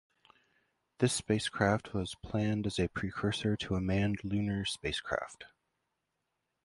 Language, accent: English, United States English